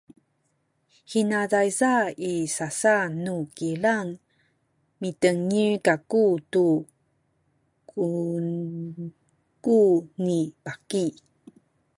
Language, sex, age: Sakizaya, female, 30-39